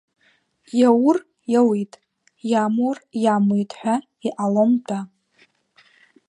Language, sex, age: Abkhazian, female, under 19